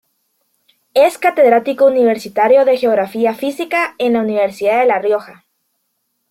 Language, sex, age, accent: Spanish, female, 19-29, América central